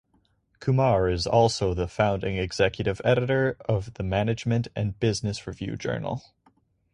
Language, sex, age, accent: English, male, under 19, United States English